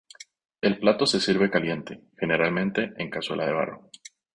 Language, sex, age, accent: Spanish, male, 30-39, América central